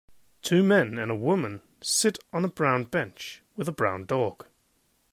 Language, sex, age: English, male, 19-29